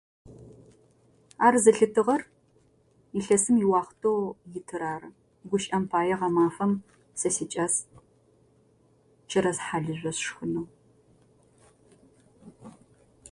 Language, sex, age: Adyghe, female, 30-39